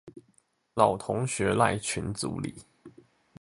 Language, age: Chinese, 19-29